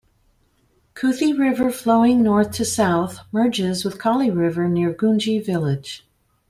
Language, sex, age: English, female, 40-49